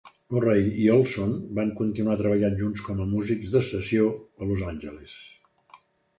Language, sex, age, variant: Catalan, male, 70-79, Central